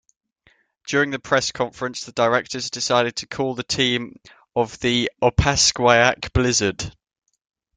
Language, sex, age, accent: English, male, under 19, England English